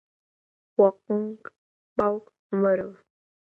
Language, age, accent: Central Kurdish, 19-29, سۆرانی